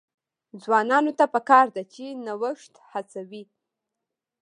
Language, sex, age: Pashto, female, 19-29